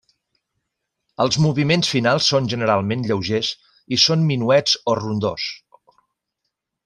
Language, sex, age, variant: Catalan, male, 40-49, Central